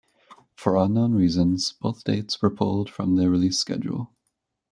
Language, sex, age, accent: English, male, 19-29, United States English